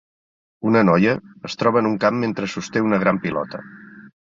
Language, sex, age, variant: Catalan, male, 50-59, Central